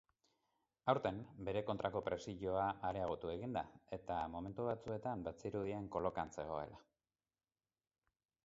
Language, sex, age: Basque, male, 50-59